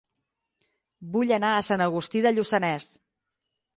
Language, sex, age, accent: Catalan, female, 19-29, nord-occidental; septentrional